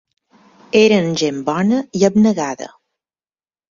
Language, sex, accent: Catalan, female, mallorquí